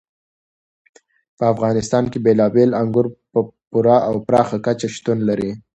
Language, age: Pashto, 19-29